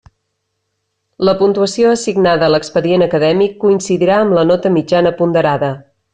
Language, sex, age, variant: Catalan, female, 30-39, Central